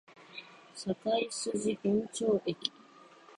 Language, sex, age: Japanese, female, under 19